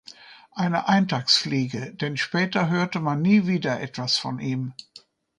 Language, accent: German, Deutschland Deutsch